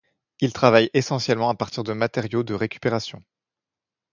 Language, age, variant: French, 19-29, Français de métropole